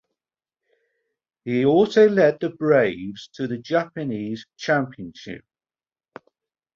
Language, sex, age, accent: English, male, 40-49, England English